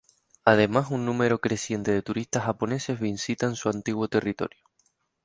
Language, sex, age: Spanish, male, 19-29